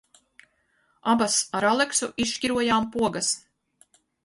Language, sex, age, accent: Latvian, female, 50-59, Latgaliešu